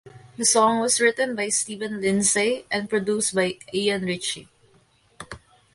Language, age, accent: English, 19-29, United States English; Filipino